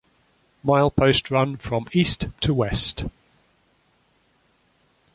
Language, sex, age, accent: English, male, 50-59, England English